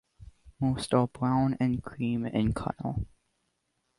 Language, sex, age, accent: English, male, under 19, United States English